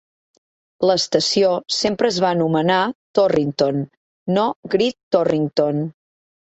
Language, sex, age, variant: Catalan, female, 40-49, Central